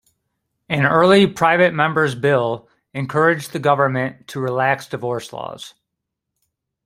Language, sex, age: English, male, 30-39